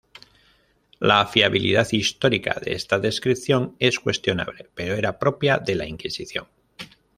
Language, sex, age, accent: Spanish, male, 50-59, España: Norte peninsular (Asturias, Castilla y León, Cantabria, País Vasco, Navarra, Aragón, La Rioja, Guadalajara, Cuenca)